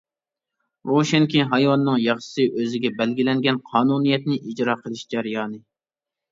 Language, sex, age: Uyghur, male, 19-29